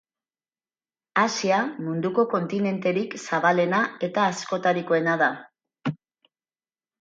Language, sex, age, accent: Basque, female, 40-49, Mendebalekoa (Araba, Bizkaia, Gipuzkoako mendebaleko herri batzuk)